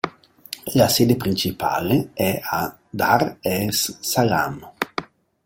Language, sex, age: Italian, male, 50-59